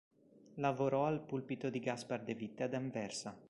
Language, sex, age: Italian, male, 19-29